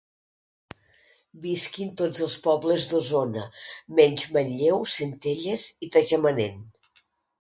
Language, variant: Catalan, Nord-Occidental